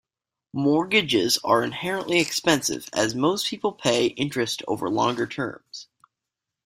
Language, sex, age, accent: English, male, under 19, United States English